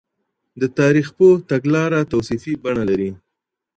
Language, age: Pashto, 30-39